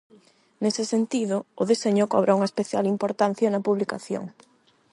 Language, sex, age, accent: Galician, female, 19-29, Atlántico (seseo e gheada); Normativo (estándar); Neofalante